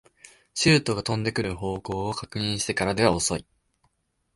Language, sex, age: Japanese, male, 19-29